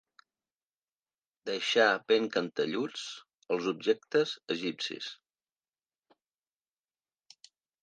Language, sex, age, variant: Catalan, male, 50-59, Central